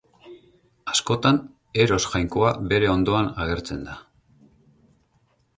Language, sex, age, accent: Basque, male, 40-49, Mendebalekoa (Araba, Bizkaia, Gipuzkoako mendebaleko herri batzuk)